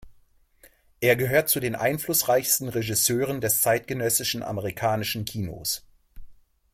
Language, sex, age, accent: German, male, 40-49, Deutschland Deutsch